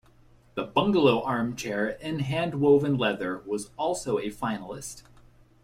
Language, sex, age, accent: English, male, 30-39, United States English